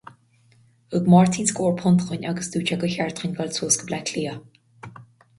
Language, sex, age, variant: Irish, female, 30-39, Gaeilge Chonnacht